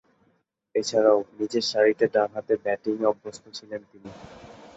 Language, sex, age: Bengali, male, 19-29